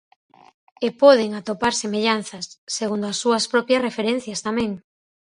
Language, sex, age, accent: Galician, female, 40-49, Normativo (estándar)